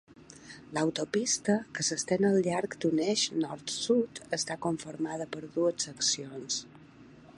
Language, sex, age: Catalan, female, 40-49